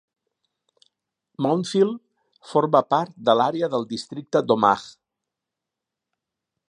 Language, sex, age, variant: Catalan, male, 60-69, Central